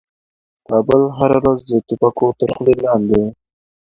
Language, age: Pashto, 19-29